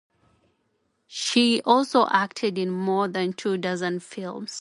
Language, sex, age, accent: English, female, 30-39, Kenyan